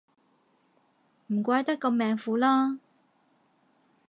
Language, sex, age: Cantonese, female, 40-49